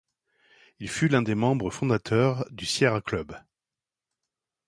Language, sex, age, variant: French, male, 40-49, Français de métropole